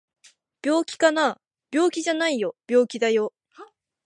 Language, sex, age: Japanese, female, under 19